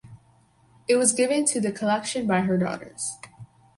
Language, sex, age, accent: English, female, under 19, United States English